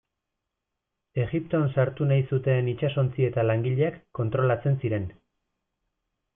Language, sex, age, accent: Basque, male, 30-39, Erdialdekoa edo Nafarra (Gipuzkoa, Nafarroa)